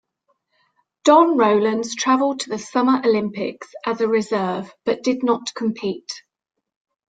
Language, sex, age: English, female, 50-59